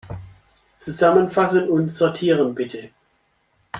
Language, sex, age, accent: German, male, 19-29, Deutschland Deutsch